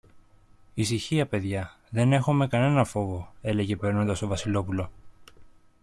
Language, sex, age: Greek, male, 30-39